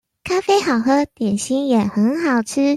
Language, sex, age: Chinese, female, 19-29